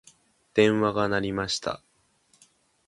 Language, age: Japanese, under 19